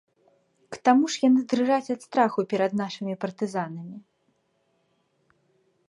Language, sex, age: Belarusian, female, 19-29